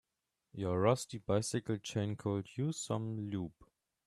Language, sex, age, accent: English, male, 19-29, England English